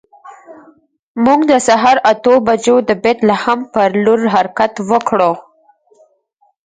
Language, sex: Pashto, female